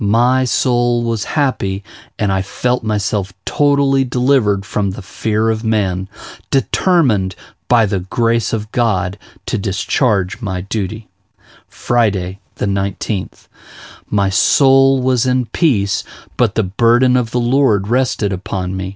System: none